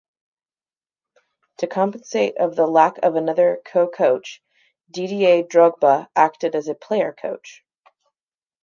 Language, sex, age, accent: English, female, 30-39, United States English